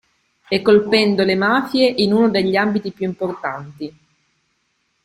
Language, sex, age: Italian, female, 30-39